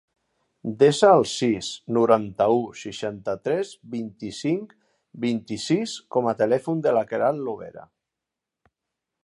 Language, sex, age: Catalan, male, 50-59